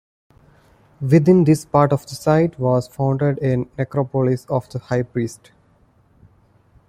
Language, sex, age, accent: English, male, 19-29, India and South Asia (India, Pakistan, Sri Lanka)